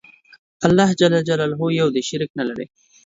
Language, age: Pashto, 19-29